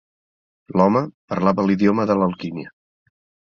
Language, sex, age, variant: Catalan, male, 50-59, Central